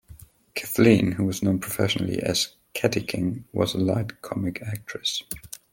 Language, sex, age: English, male, 19-29